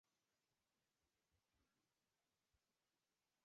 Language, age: Georgian, 19-29